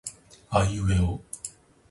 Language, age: Japanese, 30-39